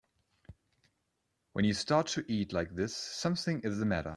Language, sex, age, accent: English, male, 19-29, England English